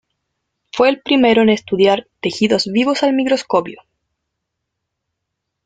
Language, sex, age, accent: Spanish, female, 19-29, Chileno: Chile, Cuyo